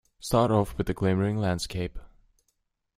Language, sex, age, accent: English, male, 30-39, United States English